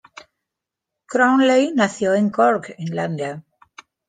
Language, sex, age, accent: Spanish, female, 40-49, España: Sur peninsular (Andalucia, Extremadura, Murcia)